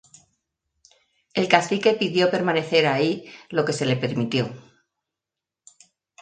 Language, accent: Spanish, España: Centro-Sur peninsular (Madrid, Toledo, Castilla-La Mancha)